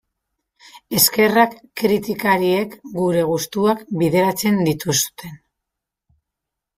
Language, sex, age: Basque, female, 30-39